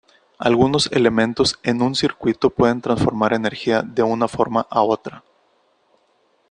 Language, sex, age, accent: Spanish, male, 30-39, México